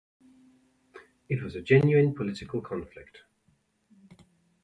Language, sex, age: English, male, 30-39